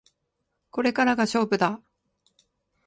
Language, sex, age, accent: Japanese, female, 50-59, 標準語